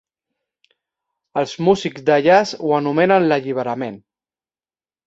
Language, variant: Catalan, Central